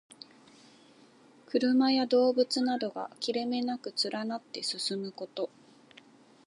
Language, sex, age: Japanese, female, 19-29